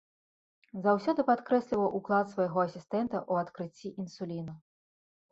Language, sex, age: Belarusian, female, 30-39